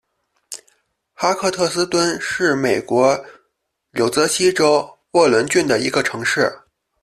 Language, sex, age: Chinese, male, 30-39